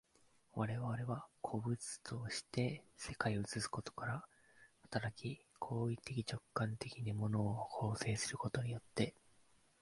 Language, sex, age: Japanese, male, 19-29